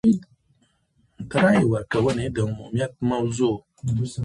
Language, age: Pashto, 30-39